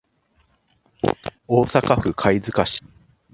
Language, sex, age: Japanese, male, 30-39